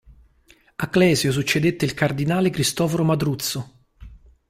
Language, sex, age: Italian, male, 30-39